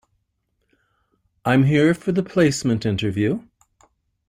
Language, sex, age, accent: English, male, 60-69, United States English